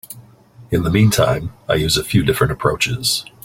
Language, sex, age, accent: English, male, 40-49, United States English